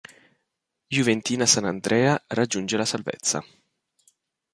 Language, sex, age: Italian, male, 19-29